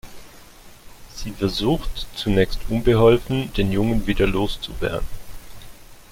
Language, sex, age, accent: German, male, 30-39, Schweizerdeutsch